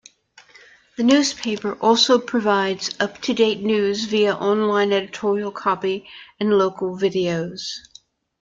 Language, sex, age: English, female, 70-79